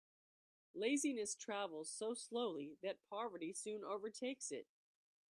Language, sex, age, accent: English, female, 60-69, United States English